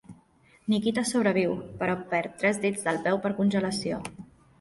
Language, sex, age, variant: Catalan, female, 19-29, Central